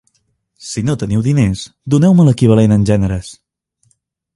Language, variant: Catalan, Septentrional